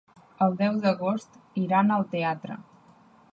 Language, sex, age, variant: Catalan, female, 30-39, Central